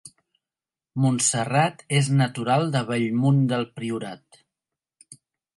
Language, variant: Catalan, Central